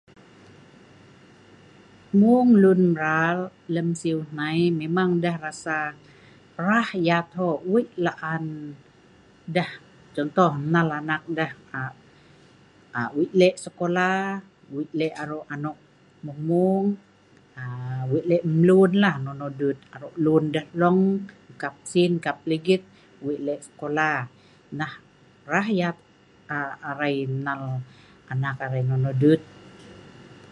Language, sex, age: Sa'ban, female, 50-59